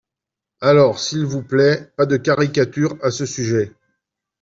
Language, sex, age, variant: French, male, 40-49, Français de métropole